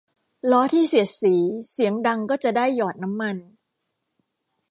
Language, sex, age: Thai, female, 50-59